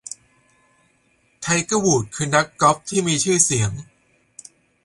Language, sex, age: Thai, male, 30-39